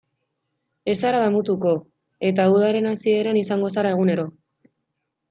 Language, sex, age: Basque, female, 19-29